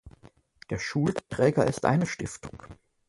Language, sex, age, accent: German, male, 19-29, Deutschland Deutsch